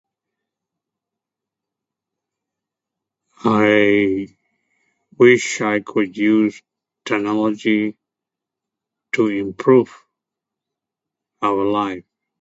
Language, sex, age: English, male, 70-79